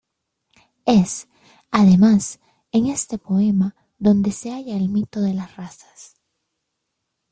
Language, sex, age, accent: Spanish, female, 19-29, América central